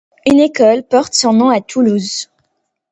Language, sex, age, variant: French, female, under 19, Français du nord de l'Afrique